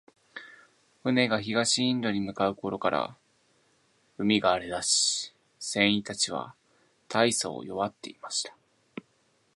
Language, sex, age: Japanese, male, 19-29